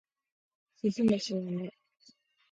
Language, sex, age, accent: Japanese, female, 19-29, 標準語